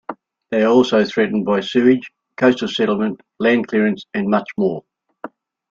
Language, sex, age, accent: English, male, 70-79, Australian English